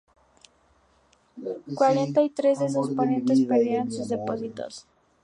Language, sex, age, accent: Spanish, female, 19-29, México